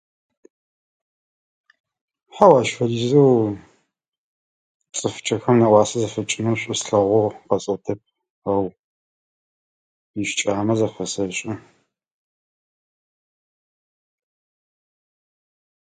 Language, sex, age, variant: Adyghe, male, 30-39, Адыгабзэ (Кирил, пстэумэ зэдыряе)